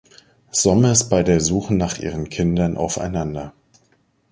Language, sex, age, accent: German, male, 30-39, Deutschland Deutsch